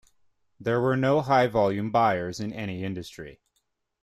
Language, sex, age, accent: English, male, 19-29, Canadian English